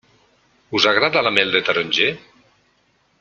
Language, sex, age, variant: Catalan, male, 60-69, Nord-Occidental